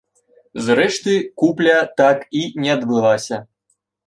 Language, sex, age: Belarusian, male, 19-29